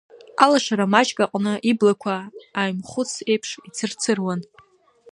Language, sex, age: Abkhazian, female, under 19